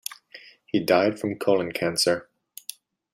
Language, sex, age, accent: English, male, 19-29, United States English